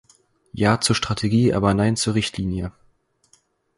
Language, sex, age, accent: German, male, under 19, Deutschland Deutsch